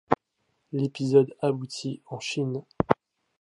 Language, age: French, 19-29